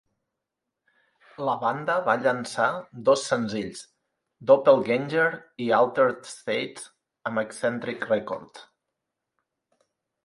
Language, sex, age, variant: Catalan, male, 40-49, Central